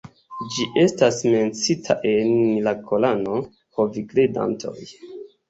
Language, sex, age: Esperanto, male, 19-29